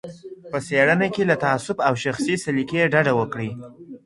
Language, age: Pashto, under 19